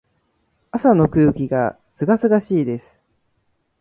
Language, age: Japanese, 19-29